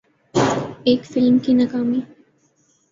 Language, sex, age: Urdu, male, 19-29